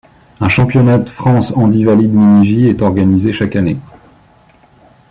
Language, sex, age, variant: French, male, 30-39, Français de métropole